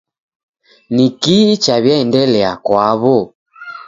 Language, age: Taita, 19-29